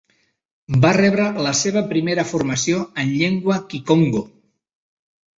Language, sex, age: Catalan, male, 50-59